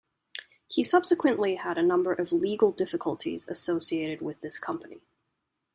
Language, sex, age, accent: English, female, 19-29, Canadian English